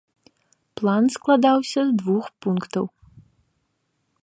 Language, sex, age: Belarusian, female, 19-29